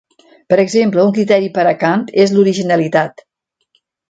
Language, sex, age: Catalan, female, 60-69